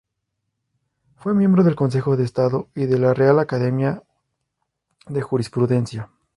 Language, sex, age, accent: Spanish, male, 19-29, México